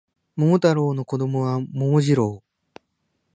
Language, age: Japanese, 19-29